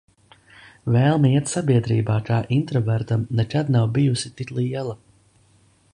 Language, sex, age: Latvian, male, 30-39